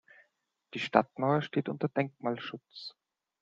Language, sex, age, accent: German, male, 30-39, Österreichisches Deutsch